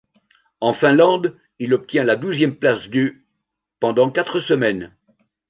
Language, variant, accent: French, Français d'Europe, Français de Belgique